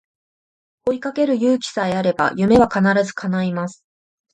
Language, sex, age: Japanese, female, under 19